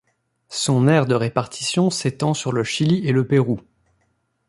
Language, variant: French, Français de métropole